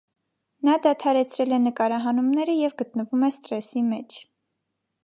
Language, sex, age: Armenian, female, 19-29